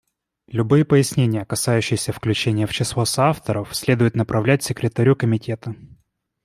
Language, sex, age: Russian, male, 19-29